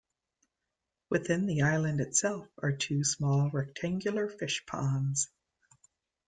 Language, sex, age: English, female, 50-59